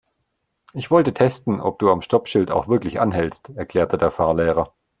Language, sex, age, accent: German, male, 40-49, Deutschland Deutsch